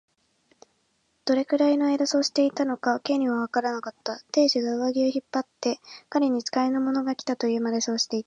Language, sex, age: Japanese, female, 19-29